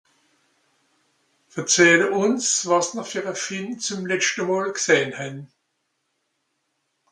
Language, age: Swiss German, 60-69